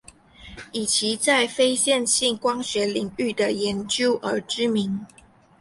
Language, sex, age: Chinese, female, under 19